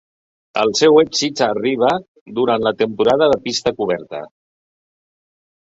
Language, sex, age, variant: Catalan, male, 60-69, Central